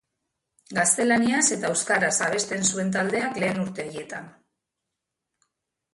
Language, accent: Basque, Mendebalekoa (Araba, Bizkaia, Gipuzkoako mendebaleko herri batzuk)